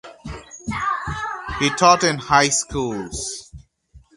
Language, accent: English, India and South Asia (India, Pakistan, Sri Lanka)